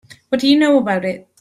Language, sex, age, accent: English, female, 40-49, United States English